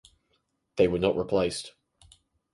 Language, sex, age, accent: English, male, under 19, England English